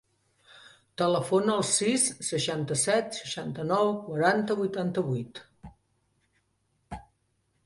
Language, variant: Catalan, Central